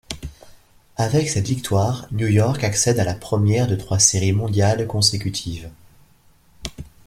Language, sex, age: French, male, 40-49